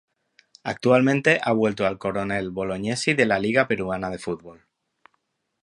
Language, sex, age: Spanish, male, 40-49